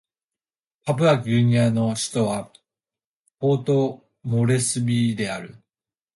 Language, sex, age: Japanese, male, 19-29